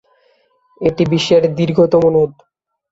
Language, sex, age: Bengali, male, under 19